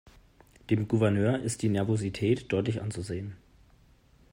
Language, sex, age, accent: German, male, 19-29, Deutschland Deutsch